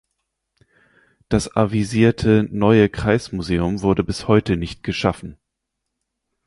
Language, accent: German, Deutschland Deutsch